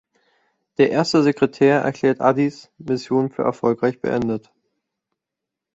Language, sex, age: German, male, 19-29